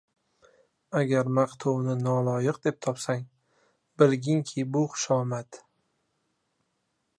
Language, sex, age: Uzbek, male, 30-39